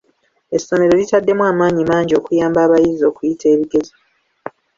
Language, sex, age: Ganda, female, 30-39